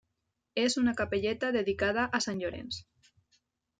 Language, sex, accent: Catalan, female, valencià